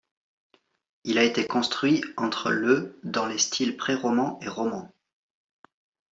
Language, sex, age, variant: French, male, 30-39, Français de métropole